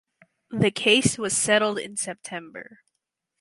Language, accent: English, Canadian English